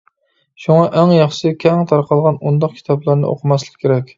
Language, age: Uyghur, 40-49